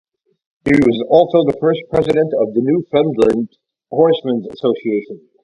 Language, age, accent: English, 40-49, United States English